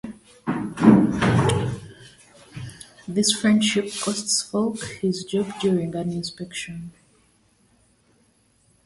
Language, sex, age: English, female, 19-29